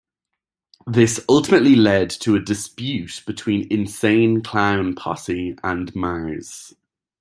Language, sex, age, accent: English, male, 19-29, Irish English